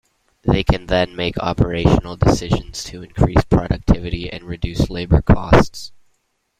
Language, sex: English, male